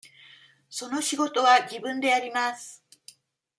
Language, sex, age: Japanese, female, 50-59